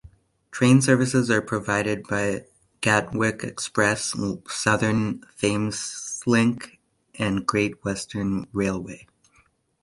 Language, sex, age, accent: English, male, 19-29, United States English